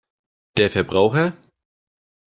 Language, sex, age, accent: German, male, 19-29, Deutschland Deutsch